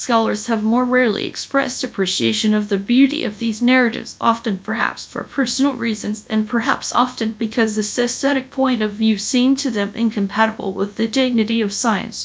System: TTS, GradTTS